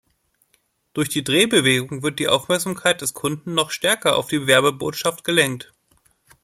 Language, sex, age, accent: German, male, 19-29, Deutschland Deutsch